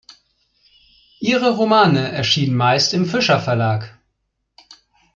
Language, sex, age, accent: German, male, 19-29, Deutschland Deutsch